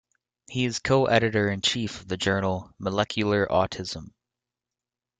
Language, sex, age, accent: English, male, 19-29, United States English